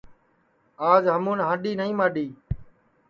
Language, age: Sansi, 50-59